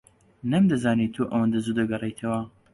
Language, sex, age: Central Kurdish, male, 19-29